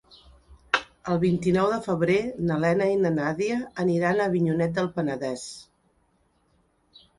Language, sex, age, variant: Catalan, female, 40-49, Central